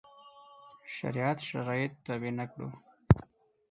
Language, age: Pashto, 19-29